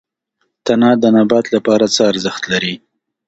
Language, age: Pashto, 30-39